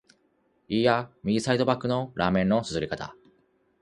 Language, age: Japanese, 30-39